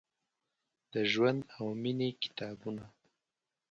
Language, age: Pashto, 19-29